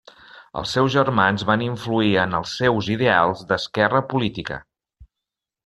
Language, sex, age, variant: Catalan, male, 50-59, Central